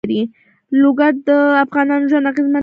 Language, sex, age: Pashto, female, 19-29